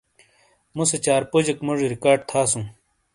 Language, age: Shina, 30-39